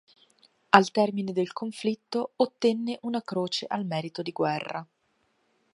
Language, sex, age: Italian, female, 19-29